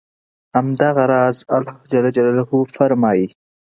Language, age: Pashto, under 19